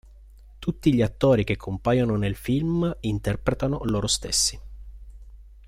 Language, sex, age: Italian, male, 30-39